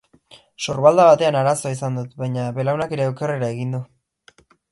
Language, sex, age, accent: Basque, male, 19-29, Erdialdekoa edo Nafarra (Gipuzkoa, Nafarroa)